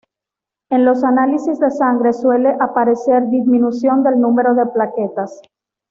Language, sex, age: Spanish, female, 30-39